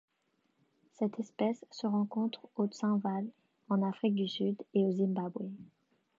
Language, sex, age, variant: French, female, under 19, Français de métropole